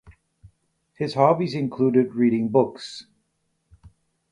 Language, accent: English, Canadian English